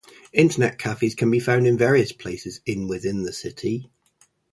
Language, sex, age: English, male, 50-59